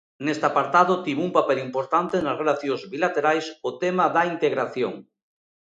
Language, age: Galician, 40-49